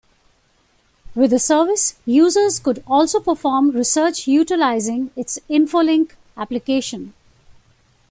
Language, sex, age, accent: English, female, 50-59, India and South Asia (India, Pakistan, Sri Lanka)